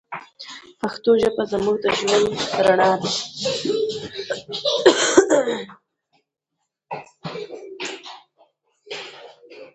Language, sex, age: Pashto, female, 19-29